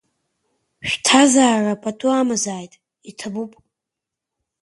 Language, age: Abkhazian, under 19